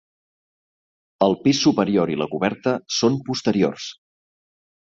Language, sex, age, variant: Catalan, male, 40-49, Septentrional